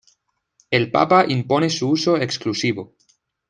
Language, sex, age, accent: Spanish, male, 19-29, España: Centro-Sur peninsular (Madrid, Toledo, Castilla-La Mancha)